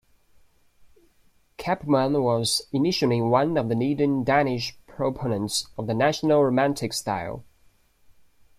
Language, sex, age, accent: English, male, 19-29, United States English